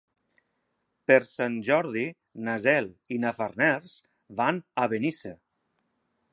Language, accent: Catalan, valencià